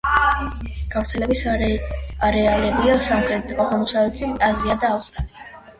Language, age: Georgian, 19-29